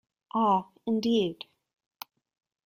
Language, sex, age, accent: English, female, 30-39, United States English